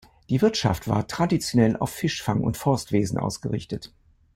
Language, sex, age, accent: German, male, 70-79, Deutschland Deutsch